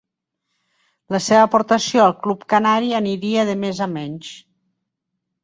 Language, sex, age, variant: Catalan, female, 50-59, Nord-Occidental